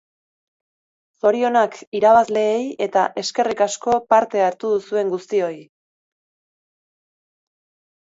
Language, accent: Basque, Erdialdekoa edo Nafarra (Gipuzkoa, Nafarroa)